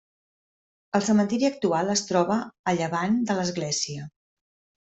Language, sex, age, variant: Catalan, female, 50-59, Central